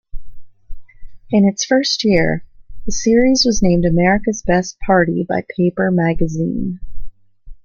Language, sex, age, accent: English, female, 30-39, United States English